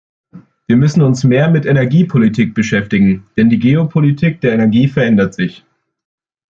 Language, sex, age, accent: German, male, under 19, Deutschland Deutsch